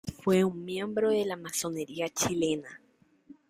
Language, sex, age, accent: Spanish, female, under 19, América central